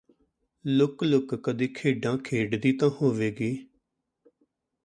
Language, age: Punjabi, 40-49